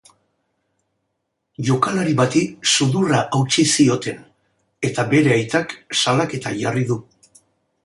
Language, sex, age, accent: Basque, male, 60-69, Mendebalekoa (Araba, Bizkaia, Gipuzkoako mendebaleko herri batzuk)